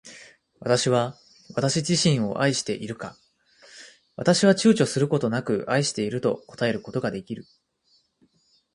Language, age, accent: Japanese, 19-29, 標準語